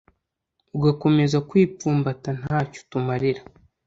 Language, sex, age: Kinyarwanda, male, under 19